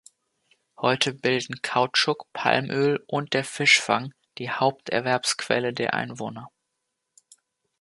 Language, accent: German, Deutschland Deutsch